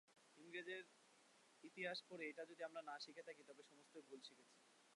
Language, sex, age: Bengali, male, 19-29